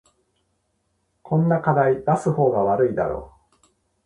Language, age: Japanese, 40-49